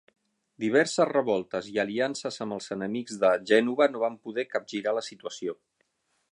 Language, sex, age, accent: Catalan, male, 50-59, balear; central